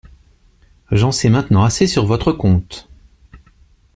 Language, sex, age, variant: French, male, 40-49, Français de métropole